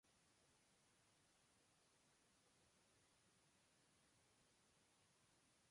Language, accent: Spanish, España: Centro-Sur peninsular (Madrid, Toledo, Castilla-La Mancha)